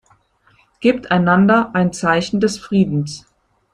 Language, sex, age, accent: German, female, 50-59, Deutschland Deutsch